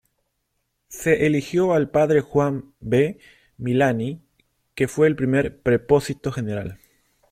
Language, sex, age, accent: Spanish, male, 30-39, Andino-Pacífico: Colombia, Perú, Ecuador, oeste de Bolivia y Venezuela andina